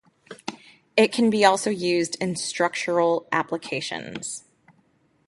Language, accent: English, United States English